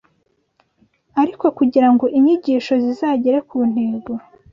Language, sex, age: Kinyarwanda, female, 19-29